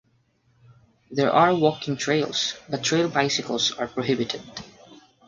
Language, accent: English, United States English; Filipino